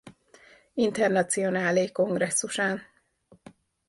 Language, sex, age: Hungarian, female, 40-49